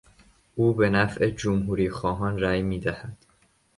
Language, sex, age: Persian, male, under 19